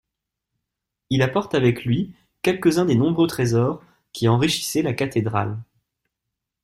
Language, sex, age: French, male, 19-29